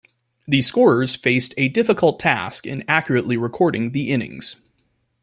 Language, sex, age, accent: English, male, 19-29, United States English